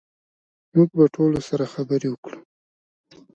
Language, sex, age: Pashto, male, 19-29